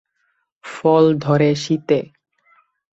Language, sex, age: Bengali, male, under 19